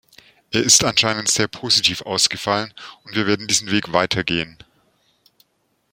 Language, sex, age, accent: German, male, 40-49, Deutschland Deutsch